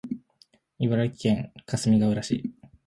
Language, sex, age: Japanese, male, under 19